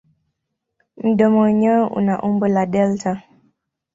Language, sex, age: Swahili, female, 19-29